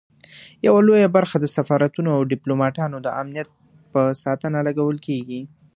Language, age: Pashto, 19-29